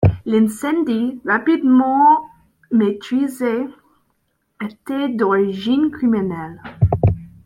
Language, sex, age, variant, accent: French, female, under 19, Français d'Amérique du Nord, Français des États-Unis